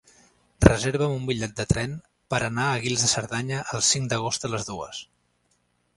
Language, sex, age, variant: Catalan, male, 19-29, Central